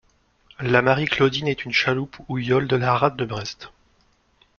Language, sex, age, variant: French, male, 19-29, Français de métropole